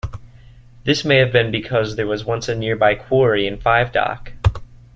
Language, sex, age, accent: English, male, 19-29, United States English